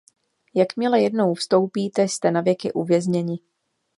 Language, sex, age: Czech, female, 19-29